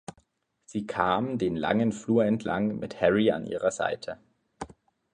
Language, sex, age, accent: German, male, 19-29, Deutschland Deutsch